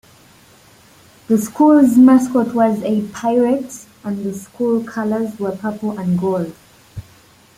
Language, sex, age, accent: English, female, 19-29, United States English